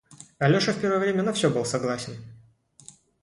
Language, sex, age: Russian, male, 19-29